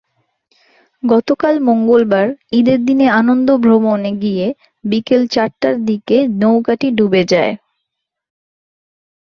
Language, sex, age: Bengali, female, 19-29